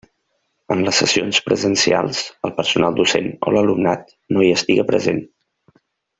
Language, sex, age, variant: Catalan, male, 30-39, Central